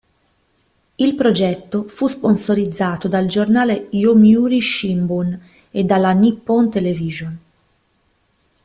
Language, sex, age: Italian, female, 19-29